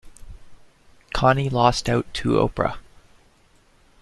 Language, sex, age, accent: English, female, 19-29, Canadian English